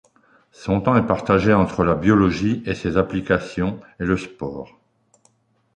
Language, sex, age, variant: French, male, 60-69, Français de métropole